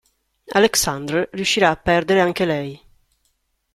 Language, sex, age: Italian, female, 30-39